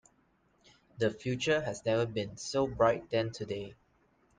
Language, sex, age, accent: English, male, 19-29, Singaporean English